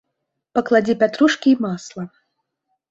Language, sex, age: Belarusian, female, 30-39